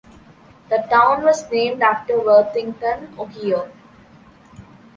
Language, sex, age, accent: English, female, under 19, India and South Asia (India, Pakistan, Sri Lanka)